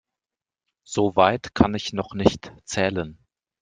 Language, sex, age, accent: German, male, 30-39, Deutschland Deutsch